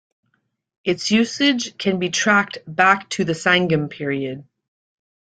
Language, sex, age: English, female, 30-39